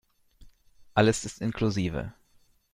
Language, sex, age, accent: German, male, 19-29, Deutschland Deutsch